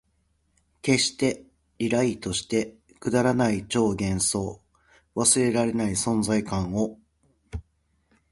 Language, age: Japanese, 30-39